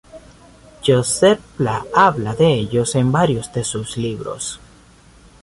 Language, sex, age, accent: Spanish, male, 19-29, Caribe: Cuba, Venezuela, Puerto Rico, República Dominicana, Panamá, Colombia caribeña, México caribeño, Costa del golfo de México